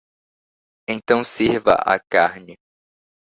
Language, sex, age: Portuguese, male, 19-29